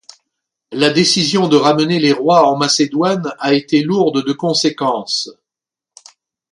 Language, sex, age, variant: French, male, 50-59, Français de métropole